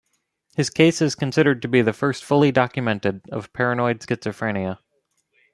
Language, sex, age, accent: English, male, 19-29, United States English